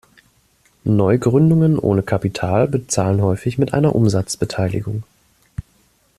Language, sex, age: German, male, 19-29